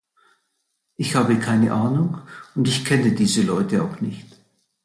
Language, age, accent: German, 70-79, Deutschland Deutsch